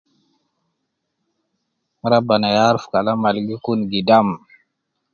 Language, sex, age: Nubi, male, 50-59